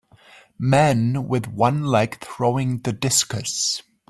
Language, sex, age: English, male, 30-39